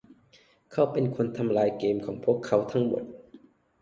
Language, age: Thai, 19-29